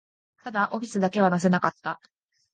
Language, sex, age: Japanese, female, under 19